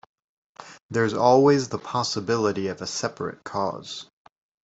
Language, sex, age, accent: English, male, 30-39, United States English